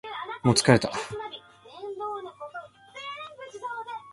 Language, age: Japanese, 19-29